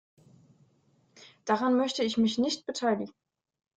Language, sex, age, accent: German, female, 19-29, Deutschland Deutsch